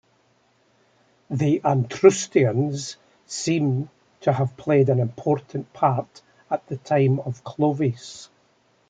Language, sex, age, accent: English, male, 70-79, Scottish English